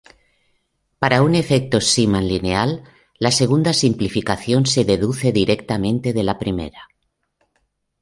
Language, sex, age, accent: Spanish, female, 50-59, España: Centro-Sur peninsular (Madrid, Toledo, Castilla-La Mancha)